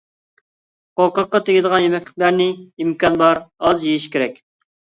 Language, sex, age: Uyghur, male, 30-39